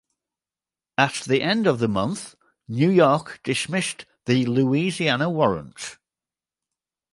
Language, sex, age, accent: English, male, 50-59, England English